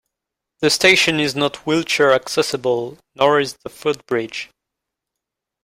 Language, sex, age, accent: English, male, 19-29, United States English